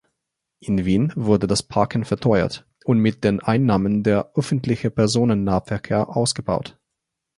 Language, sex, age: German, male, 19-29